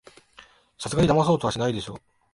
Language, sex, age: Japanese, male, 19-29